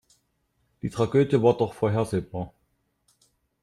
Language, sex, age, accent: German, male, 50-59, Deutschland Deutsch